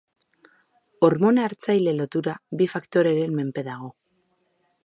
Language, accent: Basque, Mendebalekoa (Araba, Bizkaia, Gipuzkoako mendebaleko herri batzuk)